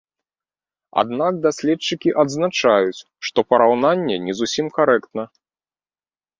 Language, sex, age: Belarusian, male, 30-39